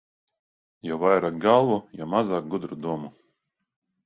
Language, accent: Latvian, Krievu